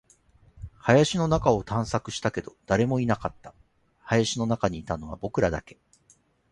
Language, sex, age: Japanese, male, 40-49